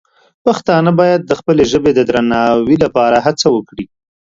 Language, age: Pashto, 30-39